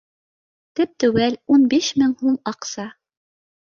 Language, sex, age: Bashkir, female, 50-59